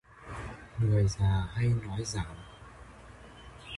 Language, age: Vietnamese, 19-29